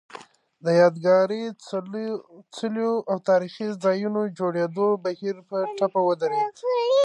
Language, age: Pashto, 19-29